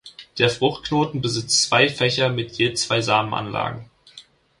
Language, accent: German, Deutschland Deutsch